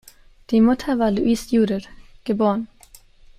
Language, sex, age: German, female, under 19